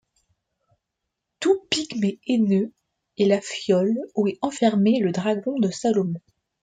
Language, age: French, under 19